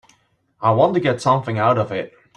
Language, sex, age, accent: English, male, 19-29, United States English